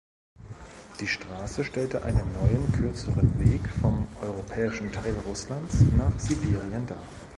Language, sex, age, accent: German, male, 30-39, Deutschland Deutsch